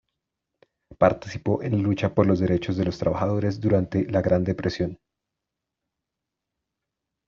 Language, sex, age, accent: Spanish, male, 30-39, Andino-Pacífico: Colombia, Perú, Ecuador, oeste de Bolivia y Venezuela andina